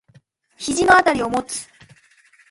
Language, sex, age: Japanese, female, under 19